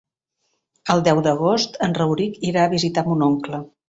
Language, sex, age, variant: Catalan, female, 50-59, Central